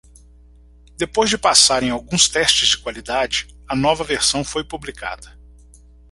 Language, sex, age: Portuguese, male, 40-49